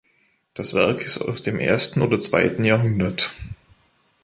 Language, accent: German, Österreichisches Deutsch